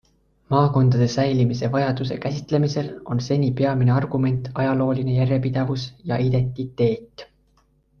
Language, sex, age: Estonian, male, 19-29